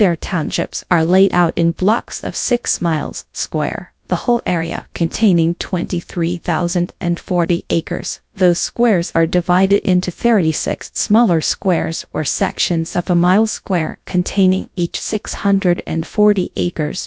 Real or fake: fake